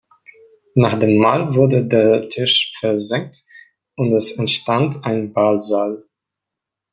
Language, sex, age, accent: German, male, 19-29, Russisch Deutsch